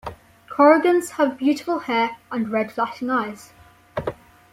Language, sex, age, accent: English, female, under 19, England English